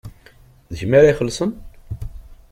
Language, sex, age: Kabyle, male, 40-49